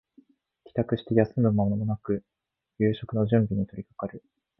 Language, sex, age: Japanese, male, 19-29